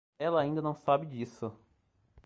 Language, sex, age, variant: Portuguese, male, 19-29, Portuguese (Brasil)